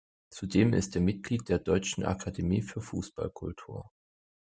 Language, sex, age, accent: German, male, 19-29, Deutschland Deutsch